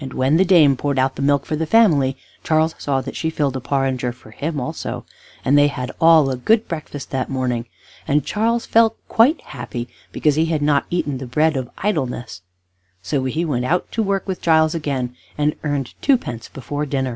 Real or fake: real